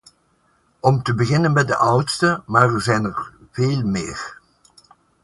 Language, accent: Dutch, Belgisch Nederlands